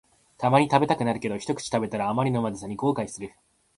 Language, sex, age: Japanese, male, 19-29